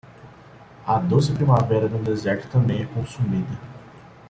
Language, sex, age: Portuguese, male, 19-29